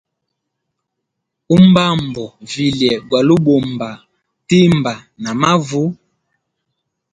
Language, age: Hemba, 30-39